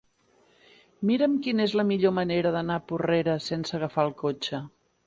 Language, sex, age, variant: Catalan, female, 50-59, Central